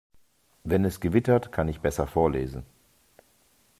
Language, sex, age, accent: German, male, 40-49, Deutschland Deutsch